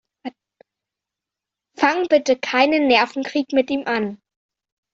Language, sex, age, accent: German, male, 30-39, Deutschland Deutsch